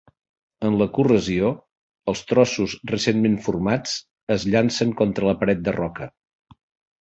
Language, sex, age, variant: Catalan, male, 60-69, Central